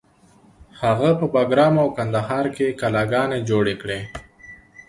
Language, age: Pashto, 19-29